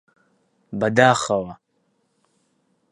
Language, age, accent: Central Kurdish, under 19, سۆرانی